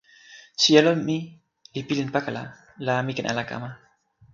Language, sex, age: Toki Pona, male, 19-29